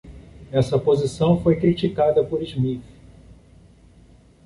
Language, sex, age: Portuguese, male, 40-49